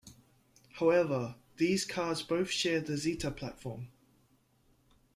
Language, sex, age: English, male, 19-29